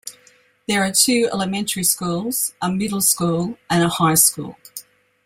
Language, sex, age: English, female, 60-69